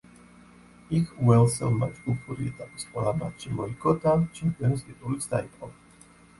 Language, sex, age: Georgian, male, 30-39